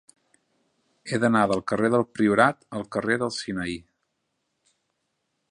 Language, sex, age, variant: Catalan, male, 30-39, Central